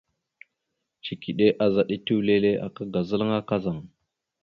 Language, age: Mada (Cameroon), 19-29